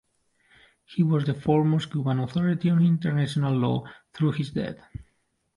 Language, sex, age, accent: English, male, 19-29, England English